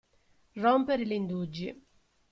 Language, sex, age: Italian, female, 50-59